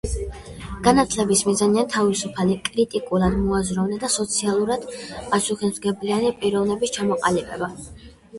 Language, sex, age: Georgian, female, under 19